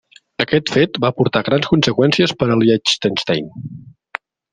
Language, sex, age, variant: Catalan, male, 40-49, Central